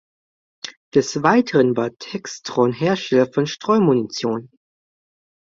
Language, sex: German, male